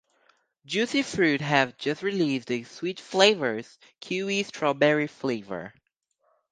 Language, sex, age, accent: English, female, 19-29, United States English